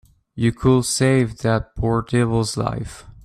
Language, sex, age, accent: English, male, 19-29, Canadian English